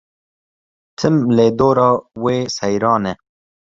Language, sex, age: Kurdish, male, 19-29